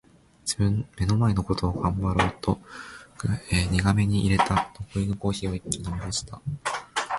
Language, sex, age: Japanese, male, 19-29